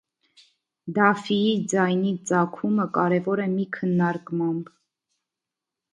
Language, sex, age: Armenian, female, 19-29